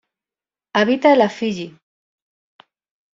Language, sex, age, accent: Spanish, female, 40-49, España: Sur peninsular (Andalucia, Extremadura, Murcia)